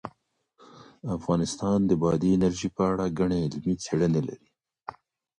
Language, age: Pashto, 30-39